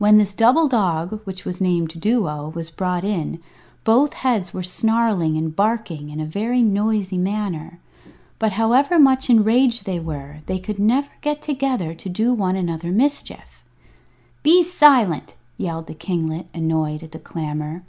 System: none